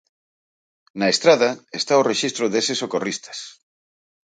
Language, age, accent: Galician, 40-49, Central (gheada)